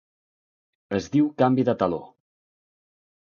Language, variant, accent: Catalan, Central, central